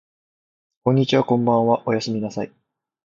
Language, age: Japanese, 19-29